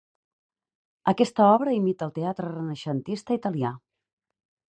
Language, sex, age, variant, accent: Catalan, female, 40-49, Central, Camp de Tarragona